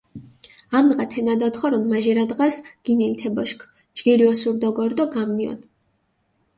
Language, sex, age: Mingrelian, female, 19-29